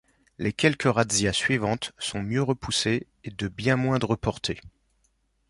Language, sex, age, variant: French, male, 30-39, Français de métropole